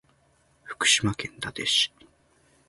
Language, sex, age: Japanese, male, 19-29